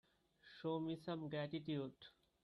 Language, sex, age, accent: English, male, 19-29, India and South Asia (India, Pakistan, Sri Lanka)